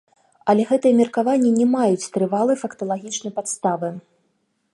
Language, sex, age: Belarusian, female, 30-39